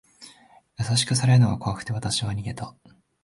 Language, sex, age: Japanese, male, 19-29